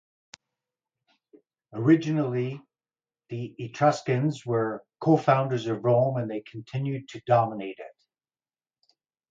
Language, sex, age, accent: English, male, 60-69, Canadian English